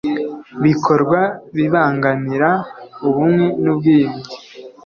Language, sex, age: Kinyarwanda, male, 19-29